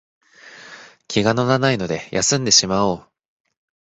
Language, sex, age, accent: Japanese, male, under 19, 標準語